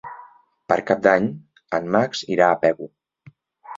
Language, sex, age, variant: Catalan, male, 19-29, Central